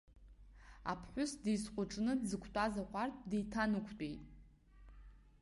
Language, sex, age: Abkhazian, female, 19-29